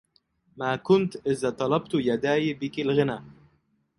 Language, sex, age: Arabic, male, 19-29